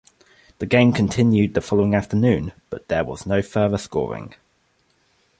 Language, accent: English, England English